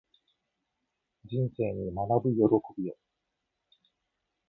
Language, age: Japanese, 50-59